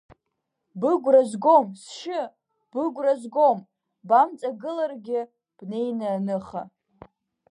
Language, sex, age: Abkhazian, female, under 19